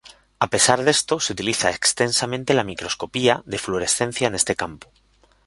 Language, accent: Spanish, España: Centro-Sur peninsular (Madrid, Toledo, Castilla-La Mancha)